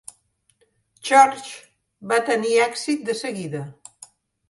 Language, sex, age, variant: Catalan, female, 60-69, Central